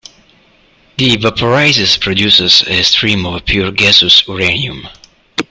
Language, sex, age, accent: English, male, 30-39, United States English